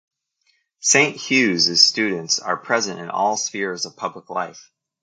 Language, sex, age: English, male, 30-39